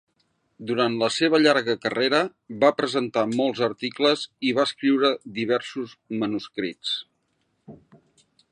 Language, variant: Catalan, Central